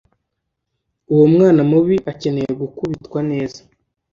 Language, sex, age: Kinyarwanda, male, under 19